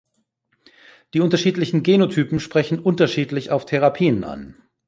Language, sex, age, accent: German, male, 40-49, Deutschland Deutsch